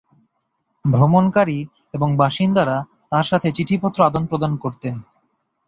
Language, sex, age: Bengali, male, 19-29